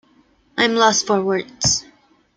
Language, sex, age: English, female, 19-29